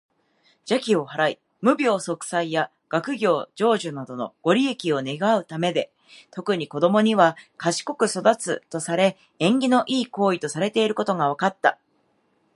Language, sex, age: Japanese, female, 19-29